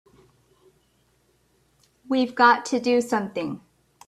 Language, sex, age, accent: English, female, 40-49, United States English